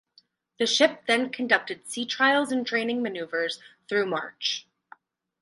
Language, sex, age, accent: English, female, 19-29, United States English